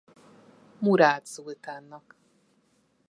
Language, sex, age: Hungarian, female, 40-49